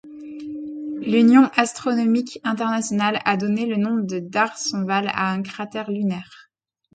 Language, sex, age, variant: French, female, 30-39, Français de métropole